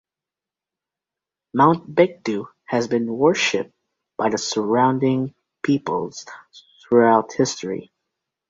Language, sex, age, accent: English, male, under 19, England English